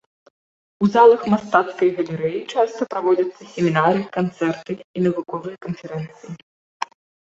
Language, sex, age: Belarusian, female, 19-29